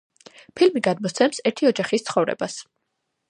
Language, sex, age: Georgian, female, 19-29